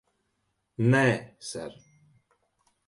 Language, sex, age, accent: Latvian, male, 19-29, nav